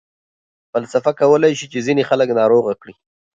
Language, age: Pashto, 30-39